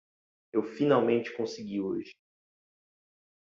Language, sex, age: Portuguese, male, 30-39